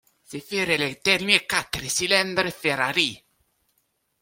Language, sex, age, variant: French, male, 19-29, Français de métropole